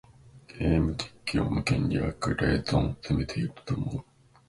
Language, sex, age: Japanese, male, 19-29